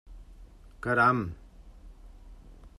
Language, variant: Catalan, Central